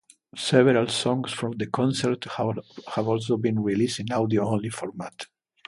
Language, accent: English, England English